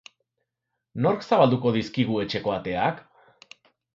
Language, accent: Basque, Erdialdekoa edo Nafarra (Gipuzkoa, Nafarroa)